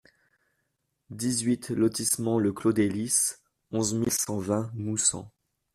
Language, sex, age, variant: French, male, 19-29, Français de métropole